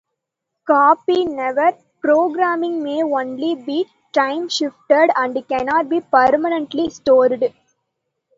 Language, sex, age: English, female, 19-29